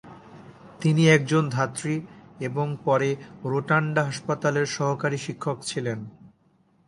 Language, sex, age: Bengali, male, 19-29